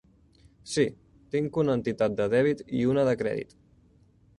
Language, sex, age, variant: Catalan, male, 19-29, Central